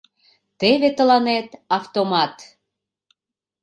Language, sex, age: Mari, female, 40-49